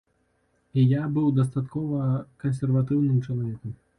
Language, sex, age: Belarusian, male, 30-39